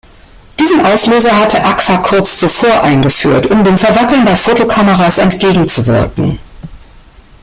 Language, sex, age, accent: German, female, 60-69, Deutschland Deutsch